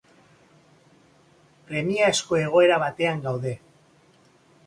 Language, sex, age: Basque, male, 50-59